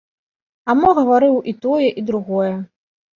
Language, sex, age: Belarusian, female, 19-29